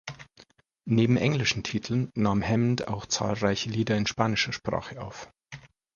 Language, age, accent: German, 30-39, Deutschland Deutsch